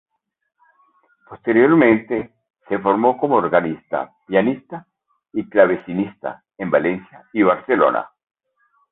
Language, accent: Spanish, Andino-Pacífico: Colombia, Perú, Ecuador, oeste de Bolivia y Venezuela andina